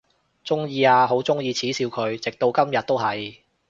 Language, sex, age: Cantonese, male, 19-29